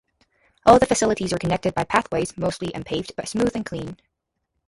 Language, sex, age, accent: English, female, 19-29, United States English